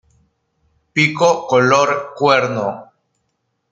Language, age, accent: Spanish, 40-49, Andino-Pacífico: Colombia, Perú, Ecuador, oeste de Bolivia y Venezuela andina